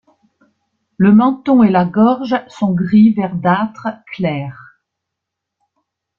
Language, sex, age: French, female, 70-79